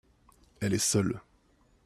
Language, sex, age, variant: French, male, 30-39, Français de métropole